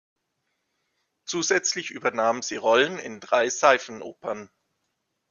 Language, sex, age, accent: German, male, 40-49, Deutschland Deutsch